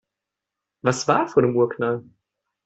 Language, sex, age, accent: German, male, 19-29, Deutschland Deutsch